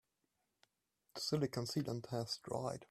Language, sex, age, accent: English, male, 19-29, England English